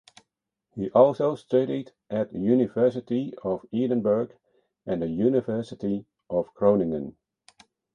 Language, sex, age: English, male, 40-49